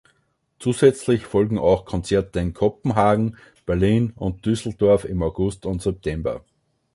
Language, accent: German, Österreichisches Deutsch